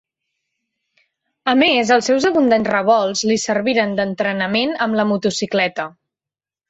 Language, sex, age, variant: Catalan, female, 19-29, Central